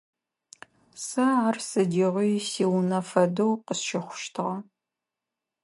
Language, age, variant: Adyghe, 40-49, Адыгабзэ (Кирил, пстэумэ зэдыряе)